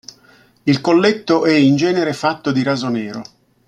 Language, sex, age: Italian, male, 60-69